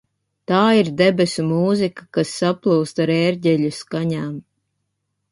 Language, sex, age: Latvian, female, 30-39